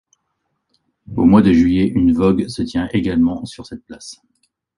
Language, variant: French, Français de métropole